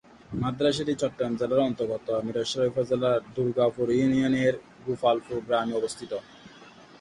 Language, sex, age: Bengali, male, 19-29